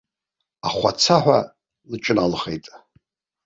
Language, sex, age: Abkhazian, male, 60-69